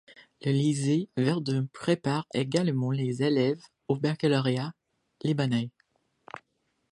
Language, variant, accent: French, Français d'Amérique du Nord, Français du Canada